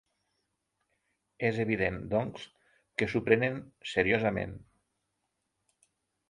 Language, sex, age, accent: Catalan, male, 40-49, Lleidatà